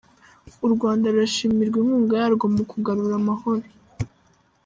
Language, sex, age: Kinyarwanda, female, under 19